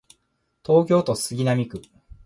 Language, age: Japanese, 19-29